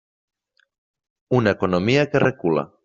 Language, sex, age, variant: Catalan, male, 19-29, Nord-Occidental